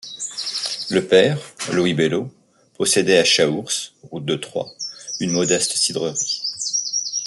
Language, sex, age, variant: French, male, 40-49, Français de métropole